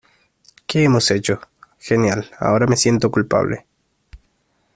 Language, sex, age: Spanish, male, 19-29